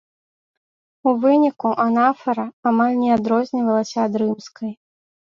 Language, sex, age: Belarusian, female, 19-29